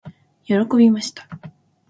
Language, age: Japanese, 19-29